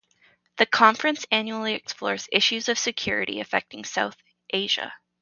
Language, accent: English, United States English; Canadian English